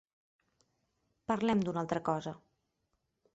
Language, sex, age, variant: Catalan, female, 30-39, Central